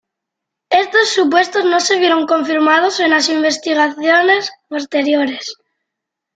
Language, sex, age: Spanish, female, 30-39